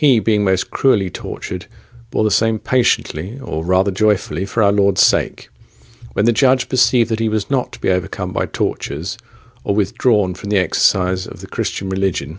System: none